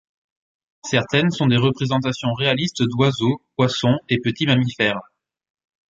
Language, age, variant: French, 30-39, Français de métropole